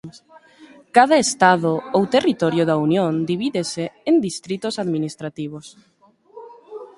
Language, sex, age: Galician, female, 19-29